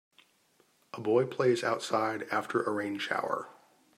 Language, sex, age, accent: English, male, 50-59, United States English